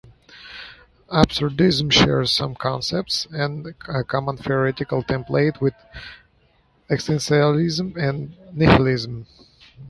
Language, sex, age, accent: English, male, 30-39, United States English